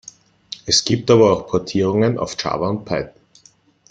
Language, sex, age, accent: German, male, 19-29, Österreichisches Deutsch